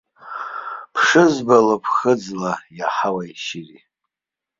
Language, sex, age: Abkhazian, male, 60-69